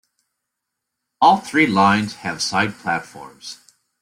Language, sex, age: English, male, 50-59